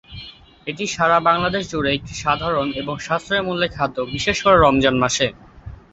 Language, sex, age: Bengali, male, under 19